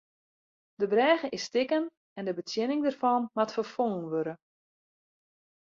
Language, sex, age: Western Frisian, female, 40-49